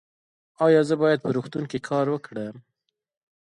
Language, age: Pashto, 30-39